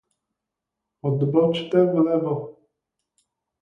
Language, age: Czech, 30-39